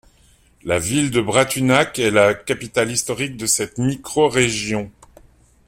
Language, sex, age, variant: French, male, 50-59, Français de métropole